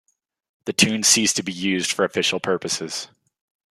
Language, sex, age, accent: English, male, 19-29, Canadian English